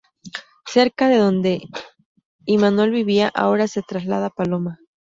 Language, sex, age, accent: Spanish, female, 19-29, México